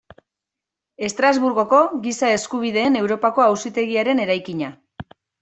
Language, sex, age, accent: Basque, female, 40-49, Mendebalekoa (Araba, Bizkaia, Gipuzkoako mendebaleko herri batzuk)